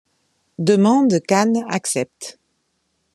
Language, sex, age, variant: French, female, 40-49, Français de métropole